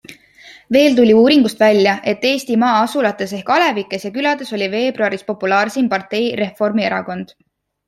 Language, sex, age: Estonian, female, 19-29